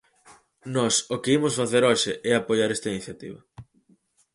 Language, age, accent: Galician, 19-29, Atlántico (seseo e gheada)